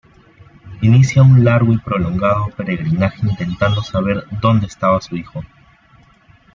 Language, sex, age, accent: Spanish, male, 19-29, Andino-Pacífico: Colombia, Perú, Ecuador, oeste de Bolivia y Venezuela andina